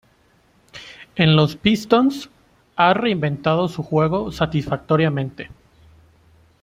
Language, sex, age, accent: Spanish, male, 19-29, México